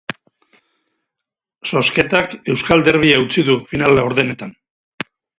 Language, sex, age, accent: Basque, male, 50-59, Mendebalekoa (Araba, Bizkaia, Gipuzkoako mendebaleko herri batzuk)